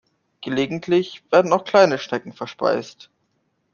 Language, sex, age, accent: German, male, under 19, Deutschland Deutsch